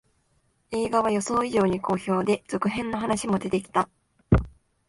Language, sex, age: Japanese, female, 19-29